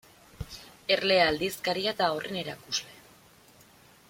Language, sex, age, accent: Basque, female, 19-29, Erdialdekoa edo Nafarra (Gipuzkoa, Nafarroa)